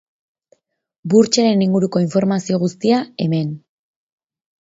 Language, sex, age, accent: Basque, female, 19-29, Erdialdekoa edo Nafarra (Gipuzkoa, Nafarroa)